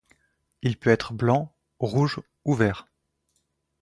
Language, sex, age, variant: French, male, 19-29, Français de métropole